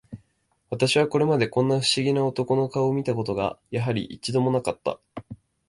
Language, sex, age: Japanese, male, 19-29